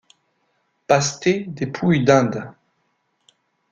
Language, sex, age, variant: French, male, 40-49, Français de métropole